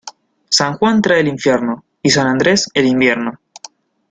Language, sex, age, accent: Spanish, male, 19-29, Rioplatense: Argentina, Uruguay, este de Bolivia, Paraguay